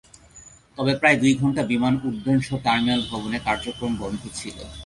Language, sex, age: Bengali, male, 30-39